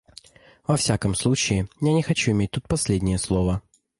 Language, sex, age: Russian, male, 19-29